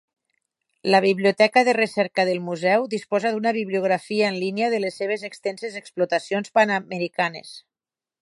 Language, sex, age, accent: Catalan, female, 50-59, Ebrenc